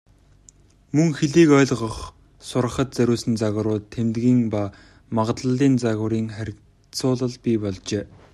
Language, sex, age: Mongolian, male, 19-29